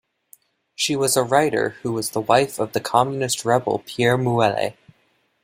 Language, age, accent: English, under 19, United States English